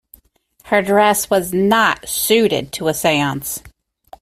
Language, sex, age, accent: English, female, 40-49, United States English